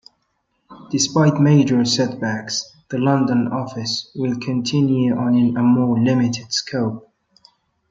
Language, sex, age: English, male, 19-29